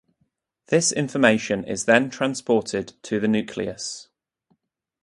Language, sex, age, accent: English, male, 19-29, England English